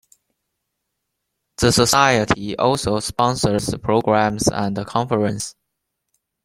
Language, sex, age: English, male, 19-29